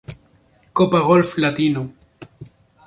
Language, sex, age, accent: Spanish, male, 19-29, Andino-Pacífico: Colombia, Perú, Ecuador, oeste de Bolivia y Venezuela andina